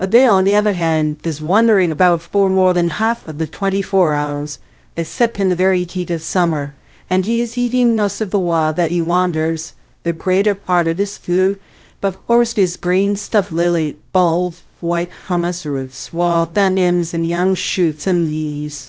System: TTS, VITS